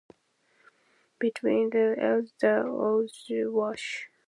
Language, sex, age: English, female, 19-29